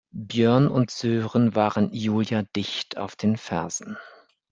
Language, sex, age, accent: German, male, 50-59, Deutschland Deutsch